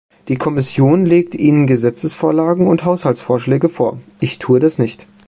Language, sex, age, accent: German, male, 19-29, Deutschland Deutsch